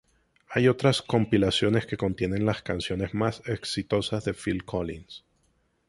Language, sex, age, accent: Spanish, male, 19-29, Caribe: Cuba, Venezuela, Puerto Rico, República Dominicana, Panamá, Colombia caribeña, México caribeño, Costa del golfo de México